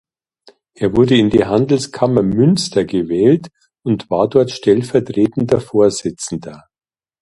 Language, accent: German, Deutschland Deutsch